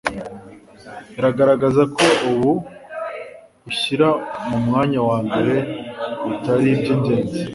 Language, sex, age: Kinyarwanda, male, 19-29